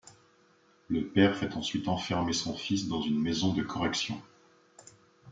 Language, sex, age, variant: French, male, 40-49, Français de métropole